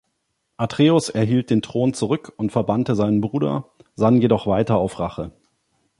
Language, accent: German, Deutschland Deutsch